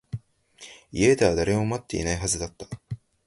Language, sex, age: Japanese, male, under 19